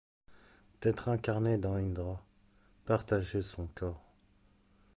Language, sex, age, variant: French, male, 30-39, Français de métropole